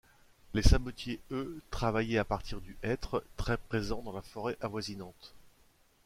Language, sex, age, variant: French, male, 40-49, Français de métropole